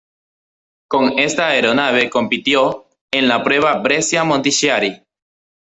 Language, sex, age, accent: Spanish, male, 19-29, Andino-Pacífico: Colombia, Perú, Ecuador, oeste de Bolivia y Venezuela andina